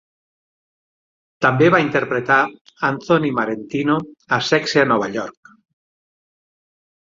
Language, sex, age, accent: Catalan, male, 40-49, central; nord-occidental